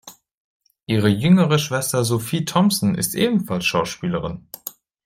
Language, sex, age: German, male, 19-29